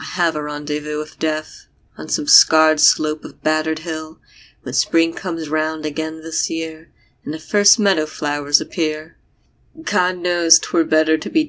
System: none